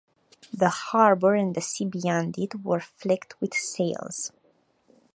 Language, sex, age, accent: English, female, 30-39, United States English